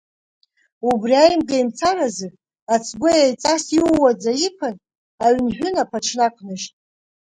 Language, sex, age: Abkhazian, female, 50-59